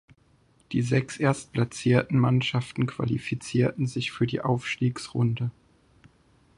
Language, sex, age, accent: German, male, 19-29, Deutschland Deutsch